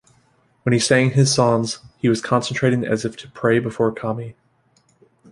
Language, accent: English, United States English